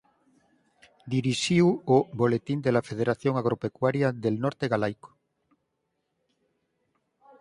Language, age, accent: Galician, 50-59, Normativo (estándar)